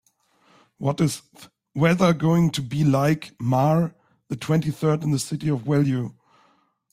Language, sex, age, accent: English, male, 19-29, United States English